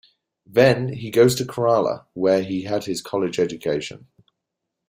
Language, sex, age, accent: English, male, 19-29, England English